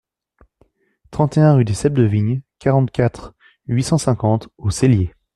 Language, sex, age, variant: French, male, 19-29, Français de métropole